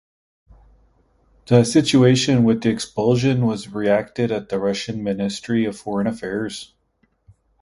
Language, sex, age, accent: English, male, 30-39, Canadian English